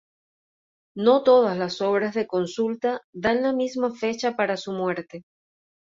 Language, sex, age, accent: Spanish, female, 30-39, Caribe: Cuba, Venezuela, Puerto Rico, República Dominicana, Panamá, Colombia caribeña, México caribeño, Costa del golfo de México